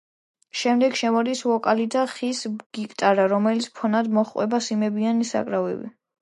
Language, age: Georgian, under 19